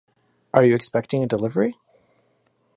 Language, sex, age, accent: English, male, 30-39, Canadian English